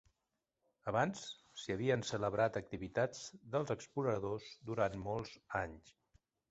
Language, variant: Catalan, Central